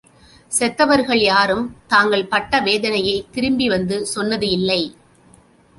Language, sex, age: Tamil, female, 40-49